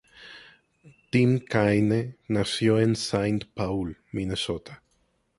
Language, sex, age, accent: Spanish, male, 19-29, Caribe: Cuba, Venezuela, Puerto Rico, República Dominicana, Panamá, Colombia caribeña, México caribeño, Costa del golfo de México